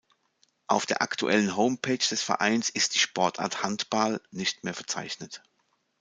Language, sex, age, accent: German, male, 50-59, Deutschland Deutsch